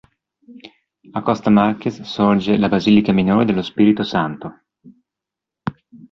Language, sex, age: Italian, male, 40-49